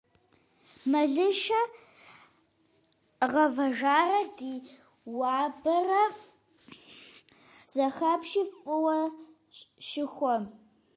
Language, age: Kabardian, under 19